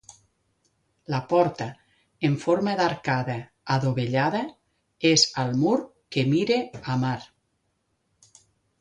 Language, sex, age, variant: Catalan, female, 50-59, Nord-Occidental